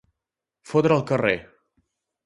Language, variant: Catalan, Central